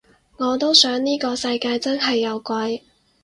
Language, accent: Cantonese, 广州音